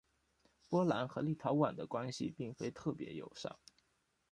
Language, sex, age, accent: Chinese, male, 19-29, 出生地：福建省